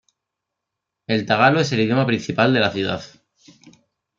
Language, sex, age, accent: Spanish, male, 19-29, España: Norte peninsular (Asturias, Castilla y León, Cantabria, País Vasco, Navarra, Aragón, La Rioja, Guadalajara, Cuenca)